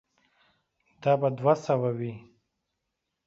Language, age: Pashto, 19-29